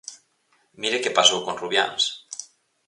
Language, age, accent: Galician, 19-29, Normativo (estándar)